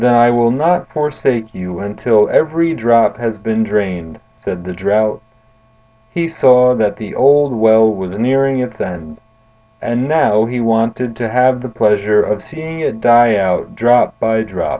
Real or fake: real